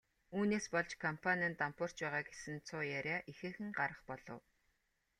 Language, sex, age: Mongolian, female, 30-39